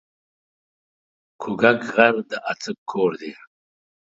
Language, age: Pashto, 50-59